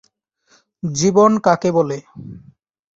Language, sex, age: Bengali, male, 19-29